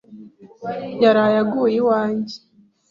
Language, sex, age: Kinyarwanda, female, 19-29